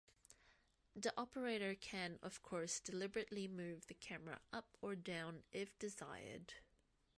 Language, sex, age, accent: English, female, 30-39, New Zealand English